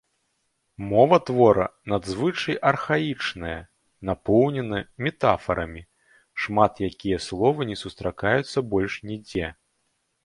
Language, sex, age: Belarusian, male, 40-49